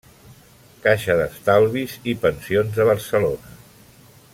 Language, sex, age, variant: Catalan, male, 60-69, Central